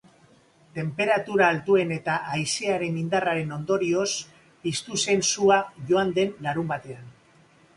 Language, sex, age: Basque, male, 50-59